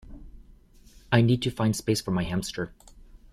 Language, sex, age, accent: English, male, 40-49, United States English